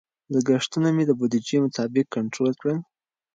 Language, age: Pashto, 19-29